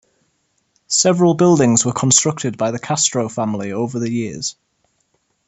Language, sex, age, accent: English, male, 19-29, England English